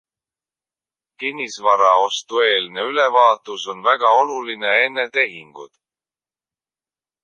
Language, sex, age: Estonian, male, 19-29